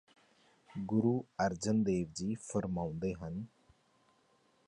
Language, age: Punjabi, 30-39